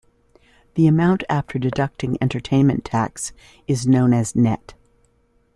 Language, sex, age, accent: English, female, 50-59, United States English